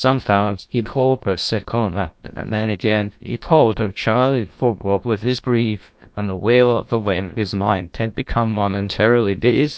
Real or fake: fake